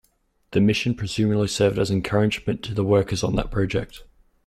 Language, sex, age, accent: English, male, 19-29, Australian English